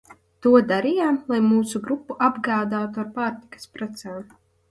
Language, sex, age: Latvian, female, 19-29